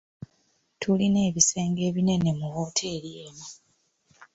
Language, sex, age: Ganda, female, 19-29